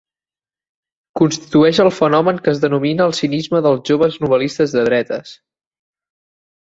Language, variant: Catalan, Central